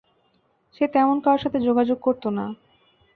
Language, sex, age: Bengali, female, 19-29